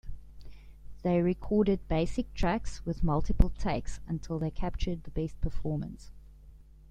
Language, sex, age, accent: English, female, 30-39, Southern African (South Africa, Zimbabwe, Namibia)